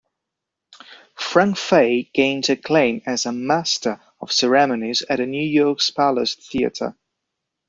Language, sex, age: English, male, 30-39